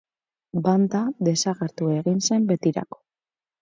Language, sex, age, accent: Basque, female, 19-29, Mendebalekoa (Araba, Bizkaia, Gipuzkoako mendebaleko herri batzuk)